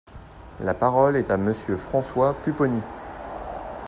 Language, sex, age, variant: French, male, 30-39, Français de métropole